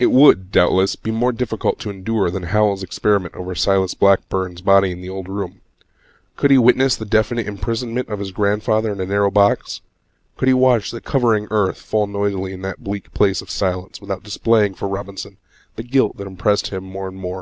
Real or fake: real